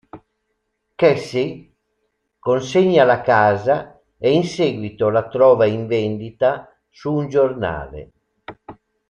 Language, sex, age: Italian, male, 60-69